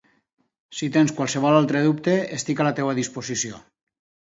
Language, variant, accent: Catalan, Valencià meridional, valencià